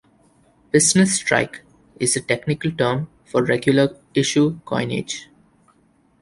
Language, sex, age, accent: English, male, under 19, India and South Asia (India, Pakistan, Sri Lanka)